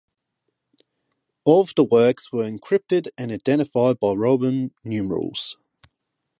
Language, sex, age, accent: English, male, 19-29, Australian English; England English